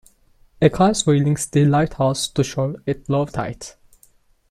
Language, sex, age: English, male, 19-29